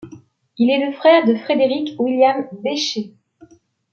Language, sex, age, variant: French, female, 19-29, Français de métropole